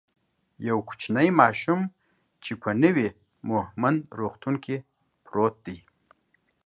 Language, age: Pashto, 50-59